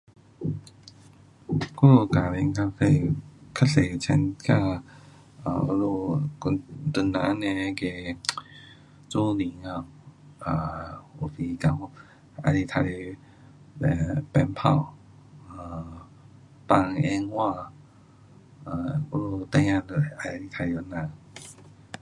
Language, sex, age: Pu-Xian Chinese, male, 40-49